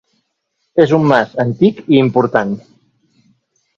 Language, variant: Catalan, Central